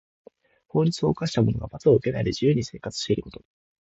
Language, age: Japanese, 19-29